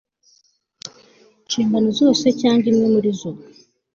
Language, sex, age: Kinyarwanda, female, 19-29